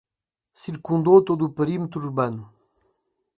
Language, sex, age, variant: Portuguese, male, 50-59, Portuguese (Portugal)